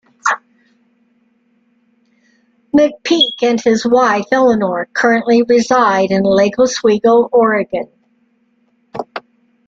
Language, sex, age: English, female, 60-69